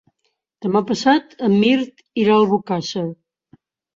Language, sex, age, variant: Catalan, female, 70-79, Central